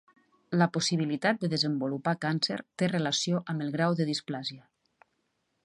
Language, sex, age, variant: Catalan, female, 40-49, Nord-Occidental